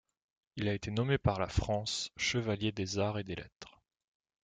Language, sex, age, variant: French, male, 19-29, Français de métropole